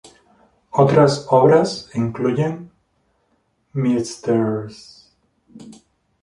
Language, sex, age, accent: Spanish, male, 30-39, España: Sur peninsular (Andalucia, Extremadura, Murcia)